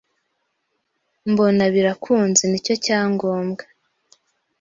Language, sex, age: Kinyarwanda, female, 19-29